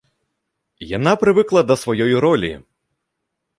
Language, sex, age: Belarusian, male, 19-29